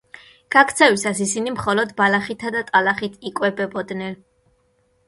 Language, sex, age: Georgian, female, 19-29